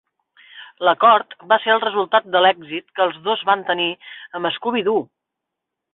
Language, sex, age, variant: Catalan, female, 30-39, Central